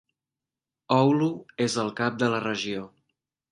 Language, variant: Catalan, Balear